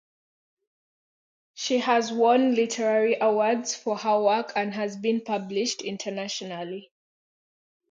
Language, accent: English, Ugandan english